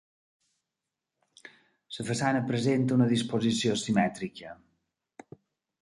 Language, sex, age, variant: Catalan, male, 40-49, Balear